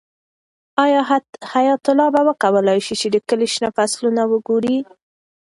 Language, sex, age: Pashto, female, 19-29